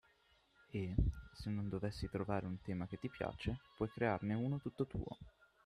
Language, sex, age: Italian, male, 19-29